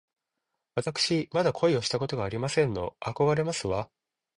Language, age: Japanese, 30-39